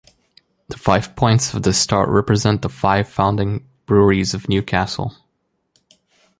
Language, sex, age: English, male, 19-29